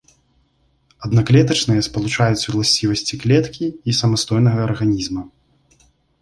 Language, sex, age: Belarusian, male, 19-29